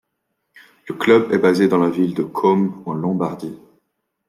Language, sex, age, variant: French, male, 19-29, Français de métropole